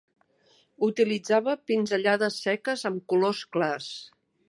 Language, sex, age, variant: Catalan, female, 50-59, Central